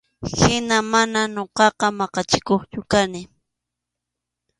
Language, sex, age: Arequipa-La Unión Quechua, female, 30-39